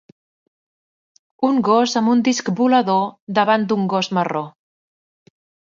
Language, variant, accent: Catalan, Central, central